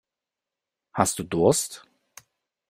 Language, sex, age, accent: German, male, 30-39, Deutschland Deutsch